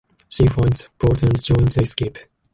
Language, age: English, 19-29